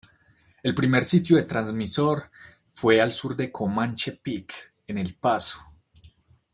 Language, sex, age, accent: Spanish, male, 19-29, Caribe: Cuba, Venezuela, Puerto Rico, República Dominicana, Panamá, Colombia caribeña, México caribeño, Costa del golfo de México